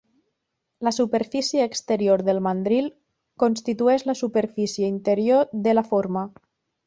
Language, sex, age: Catalan, female, 30-39